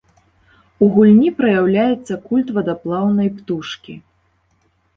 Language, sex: Belarusian, female